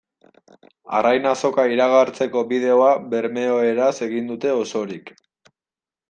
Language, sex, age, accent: Basque, male, 19-29, Mendebalekoa (Araba, Bizkaia, Gipuzkoako mendebaleko herri batzuk)